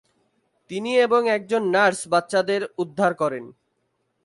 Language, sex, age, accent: Bengali, male, 19-29, fluent